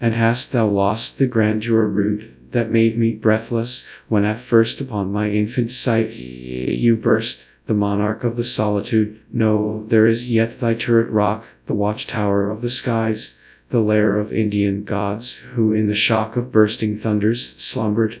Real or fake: fake